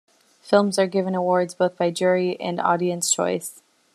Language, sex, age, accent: English, female, 19-29, United States English